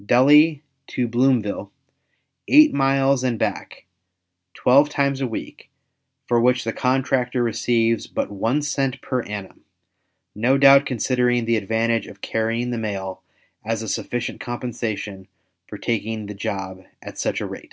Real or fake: real